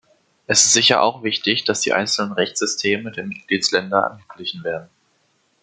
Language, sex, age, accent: German, male, under 19, Deutschland Deutsch